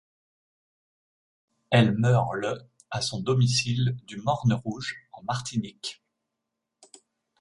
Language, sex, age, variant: French, male, 40-49, Français de métropole